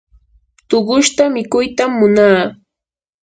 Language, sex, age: Yanahuanca Pasco Quechua, female, 30-39